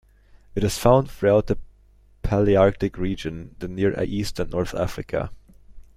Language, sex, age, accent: English, male, 19-29, England English